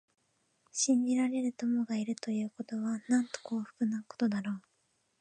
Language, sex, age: Japanese, female, under 19